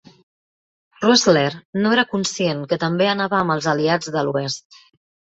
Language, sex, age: Catalan, female, 40-49